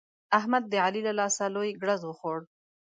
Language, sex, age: Pashto, female, 19-29